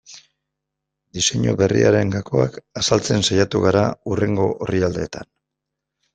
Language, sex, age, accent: Basque, male, 50-59, Mendebalekoa (Araba, Bizkaia, Gipuzkoako mendebaleko herri batzuk)